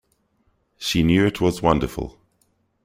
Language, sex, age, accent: English, male, 30-39, Southern African (South Africa, Zimbabwe, Namibia)